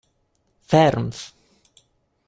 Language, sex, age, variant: Catalan, male, 19-29, Central